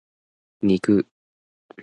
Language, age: Japanese, 19-29